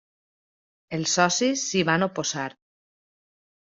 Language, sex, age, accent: Catalan, female, 30-39, valencià